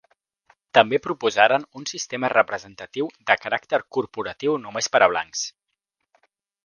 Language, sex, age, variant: Catalan, male, under 19, Central